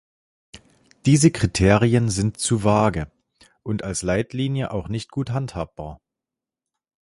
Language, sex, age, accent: German, male, 30-39, Deutschland Deutsch